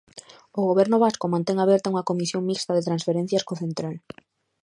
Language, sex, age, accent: Galician, female, 19-29, Normativo (estándar)